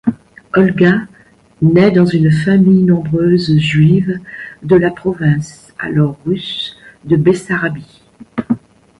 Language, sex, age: French, female, 60-69